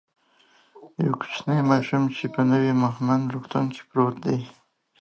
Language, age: Pashto, 19-29